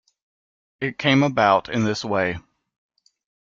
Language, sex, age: English, male, 40-49